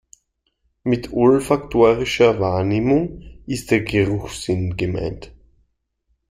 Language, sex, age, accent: German, male, 30-39, Österreichisches Deutsch